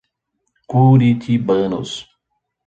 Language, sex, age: Portuguese, male, 30-39